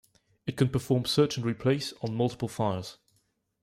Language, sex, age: English, male, 19-29